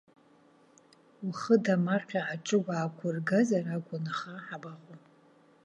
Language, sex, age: Abkhazian, female, 50-59